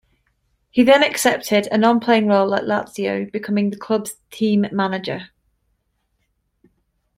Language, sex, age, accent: English, male, 40-49, Scottish English